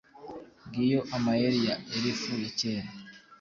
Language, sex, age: Kinyarwanda, male, 19-29